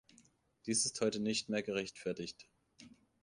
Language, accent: German, Deutschland Deutsch